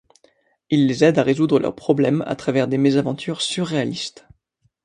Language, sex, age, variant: French, male, 19-29, Français de métropole